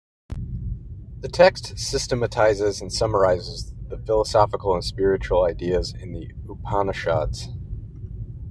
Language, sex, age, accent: English, male, 30-39, United States English